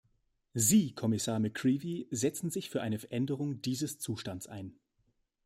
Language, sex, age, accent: German, male, 19-29, Deutschland Deutsch